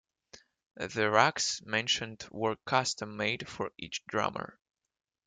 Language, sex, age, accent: English, male, 19-29, United States English